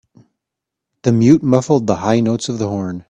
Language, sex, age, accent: English, male, 40-49, United States English